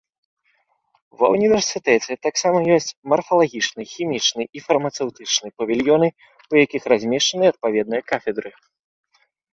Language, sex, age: Belarusian, male, 19-29